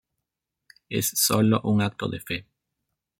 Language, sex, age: Spanish, male, 30-39